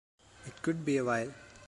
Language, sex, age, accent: English, male, under 19, India and South Asia (India, Pakistan, Sri Lanka)